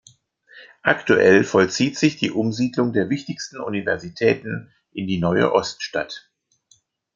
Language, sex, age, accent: German, male, 50-59, Deutschland Deutsch